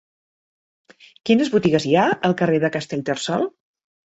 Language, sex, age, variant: Catalan, female, 60-69, Central